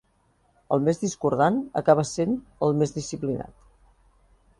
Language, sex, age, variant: Catalan, female, 50-59, Central